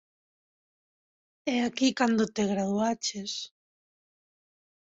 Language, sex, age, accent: Galician, female, 30-39, Oriental (común en zona oriental)